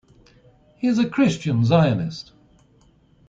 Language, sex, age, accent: English, male, 60-69, England English